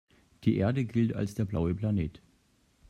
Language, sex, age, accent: German, male, 30-39, Deutschland Deutsch